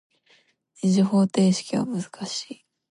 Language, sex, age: Japanese, female, 19-29